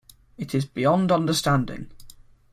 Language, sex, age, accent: English, male, under 19, England English